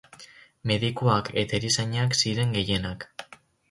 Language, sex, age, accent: Basque, male, under 19, Mendebalekoa (Araba, Bizkaia, Gipuzkoako mendebaleko herri batzuk)